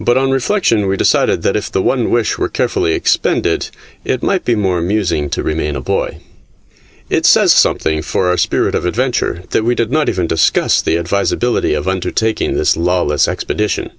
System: none